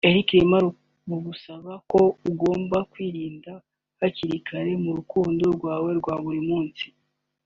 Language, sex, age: Kinyarwanda, male, 19-29